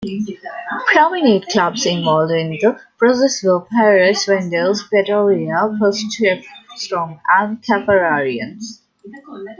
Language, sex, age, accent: English, female, 19-29, India and South Asia (India, Pakistan, Sri Lanka)